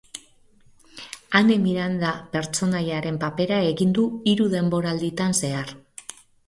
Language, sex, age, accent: Basque, female, 50-59, Mendebalekoa (Araba, Bizkaia, Gipuzkoako mendebaleko herri batzuk)